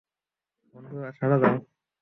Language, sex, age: Bengali, male, 19-29